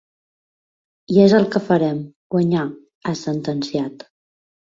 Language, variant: Catalan, Balear